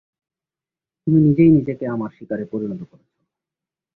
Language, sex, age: Bengali, male, 19-29